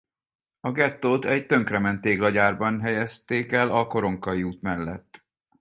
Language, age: Hungarian, 40-49